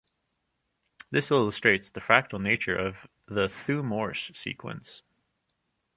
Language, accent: English, Canadian English